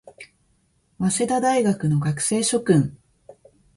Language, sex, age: Japanese, female, 50-59